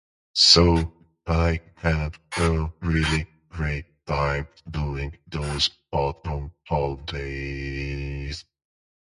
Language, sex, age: English, male, 40-49